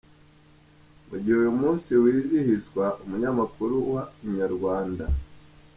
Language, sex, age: Kinyarwanda, male, 30-39